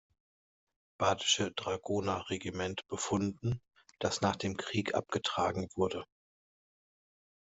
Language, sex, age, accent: German, male, 40-49, Deutschland Deutsch